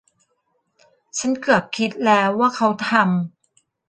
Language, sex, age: Thai, female, 40-49